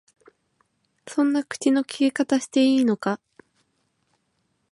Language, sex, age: Japanese, female, 19-29